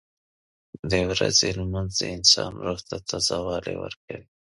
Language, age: Pashto, 19-29